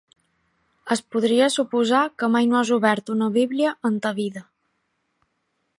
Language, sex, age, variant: Catalan, female, 19-29, Balear